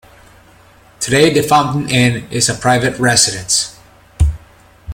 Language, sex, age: English, male, 40-49